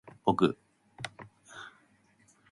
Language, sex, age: Japanese, male, 19-29